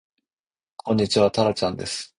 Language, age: Japanese, 30-39